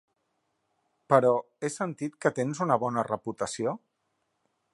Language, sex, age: Catalan, male, 40-49